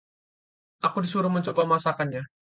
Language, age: Indonesian, 19-29